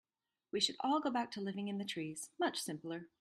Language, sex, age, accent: English, female, 40-49, Canadian English